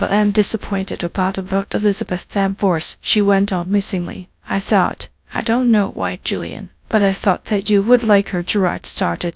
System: TTS, GradTTS